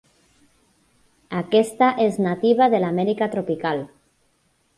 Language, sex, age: Catalan, female, 30-39